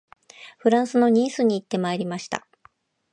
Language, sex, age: Japanese, female, 50-59